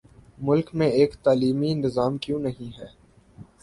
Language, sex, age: Urdu, male, 19-29